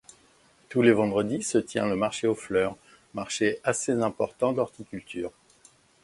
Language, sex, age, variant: French, male, 60-69, Français de métropole